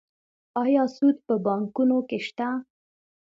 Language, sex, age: Pashto, female, 19-29